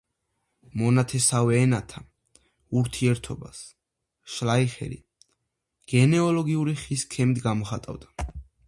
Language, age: Georgian, under 19